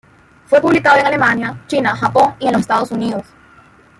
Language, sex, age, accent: Spanish, female, 19-29, América central